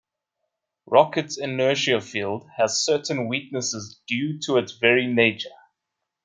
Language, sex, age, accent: English, male, 30-39, Southern African (South Africa, Zimbabwe, Namibia)